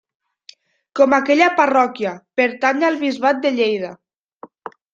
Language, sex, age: Catalan, female, 19-29